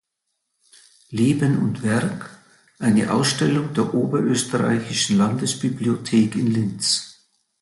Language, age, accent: German, 70-79, Deutschland Deutsch